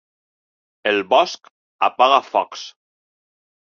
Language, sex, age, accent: Catalan, male, 50-59, valencià